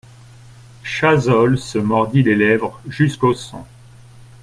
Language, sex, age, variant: French, male, 40-49, Français de métropole